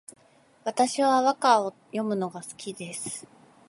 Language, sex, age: Japanese, female, 30-39